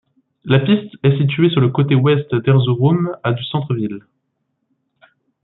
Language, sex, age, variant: French, male, 19-29, Français de métropole